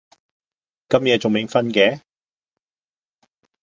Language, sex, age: Cantonese, male, 50-59